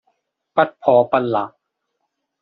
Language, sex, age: Cantonese, male, 40-49